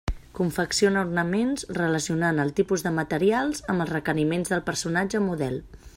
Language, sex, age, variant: Catalan, female, 40-49, Central